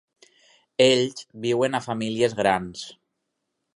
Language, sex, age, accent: Catalan, male, 30-39, valencià